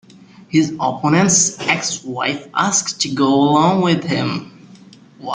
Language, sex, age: English, male, 19-29